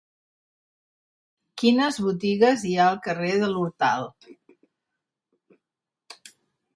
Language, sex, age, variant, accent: Catalan, female, 60-69, Central, Català central